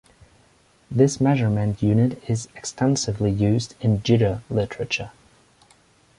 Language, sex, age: English, male, 19-29